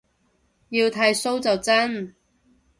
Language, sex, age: Cantonese, female, 30-39